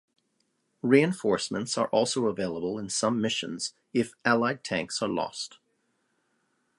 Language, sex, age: English, male, 40-49